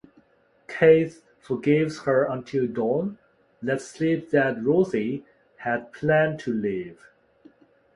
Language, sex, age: English, male, 30-39